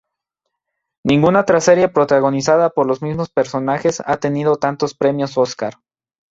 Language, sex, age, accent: Spanish, male, 19-29, México